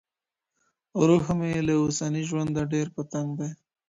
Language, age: Pashto, 19-29